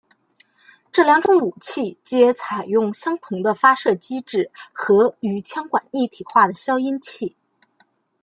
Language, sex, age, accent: Chinese, female, 19-29, 出生地：河北省